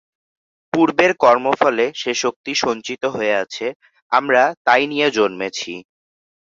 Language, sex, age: Bengali, male, under 19